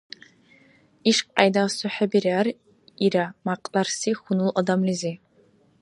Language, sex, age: Dargwa, female, 19-29